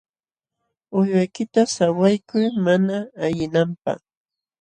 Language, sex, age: Jauja Wanca Quechua, female, 70-79